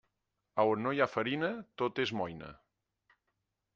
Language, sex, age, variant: Catalan, male, 40-49, Central